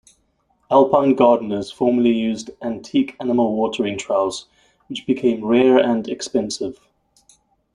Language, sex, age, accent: English, male, 30-39, Southern African (South Africa, Zimbabwe, Namibia)